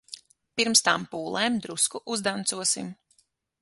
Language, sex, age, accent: Latvian, female, 30-39, Kurzeme